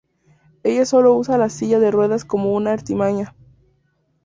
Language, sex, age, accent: Spanish, female, under 19, México